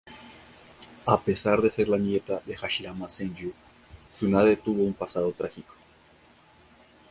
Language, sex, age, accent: Spanish, male, 19-29, Andino-Pacífico: Colombia, Perú, Ecuador, oeste de Bolivia y Venezuela andina